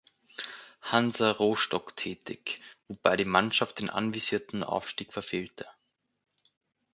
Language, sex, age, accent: German, male, 19-29, Österreichisches Deutsch